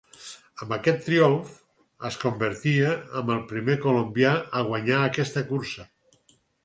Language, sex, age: Catalan, male, 60-69